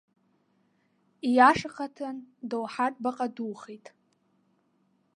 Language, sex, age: Abkhazian, female, under 19